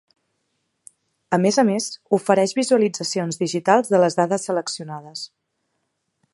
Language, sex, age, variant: Catalan, female, 19-29, Central